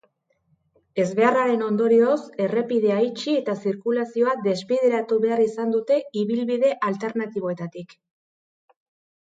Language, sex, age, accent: Basque, female, 40-49, Erdialdekoa edo Nafarra (Gipuzkoa, Nafarroa)